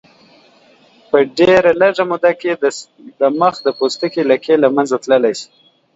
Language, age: Pashto, 30-39